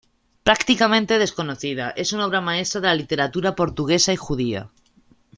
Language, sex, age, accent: Spanish, male, 30-39, España: Centro-Sur peninsular (Madrid, Toledo, Castilla-La Mancha)